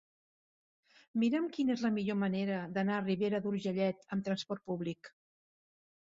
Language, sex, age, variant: Catalan, female, 60-69, Central